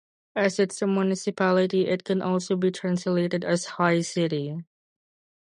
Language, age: English, under 19